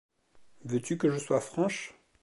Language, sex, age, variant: French, male, 30-39, Français de métropole